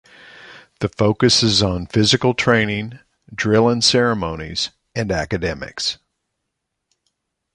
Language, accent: English, United States English